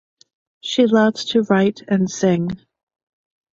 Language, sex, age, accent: English, female, 40-49, United States English